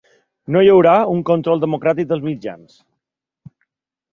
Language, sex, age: Catalan, male, 40-49